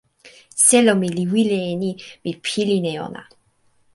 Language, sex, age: Toki Pona, female, 19-29